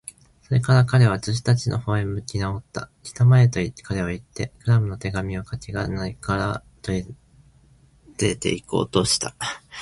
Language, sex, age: Japanese, male, 19-29